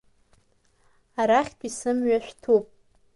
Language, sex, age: Abkhazian, female, under 19